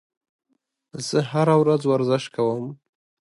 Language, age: Pashto, 19-29